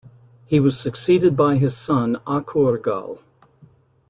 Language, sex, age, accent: English, male, 60-69, United States English